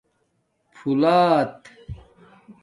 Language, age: Domaaki, 40-49